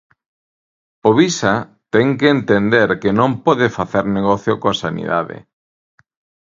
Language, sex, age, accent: Galician, male, 40-49, Normativo (estándar)